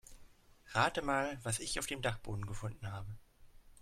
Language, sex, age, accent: German, male, 19-29, Deutschland Deutsch